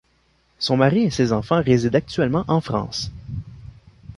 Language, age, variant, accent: French, 19-29, Français d'Amérique du Nord, Français du Canada